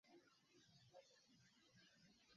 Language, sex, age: Kinyarwanda, male, 40-49